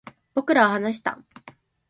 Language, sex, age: Japanese, female, 19-29